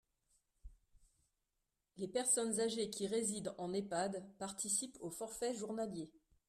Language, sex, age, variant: French, female, 40-49, Français de métropole